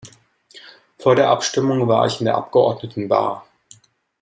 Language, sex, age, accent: German, male, 19-29, Deutschland Deutsch